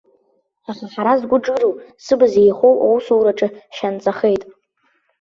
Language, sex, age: Abkhazian, female, under 19